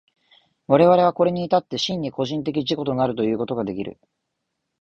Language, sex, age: Japanese, male, 19-29